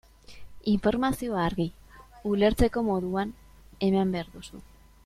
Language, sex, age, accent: Basque, female, 19-29, Mendebalekoa (Araba, Bizkaia, Gipuzkoako mendebaleko herri batzuk)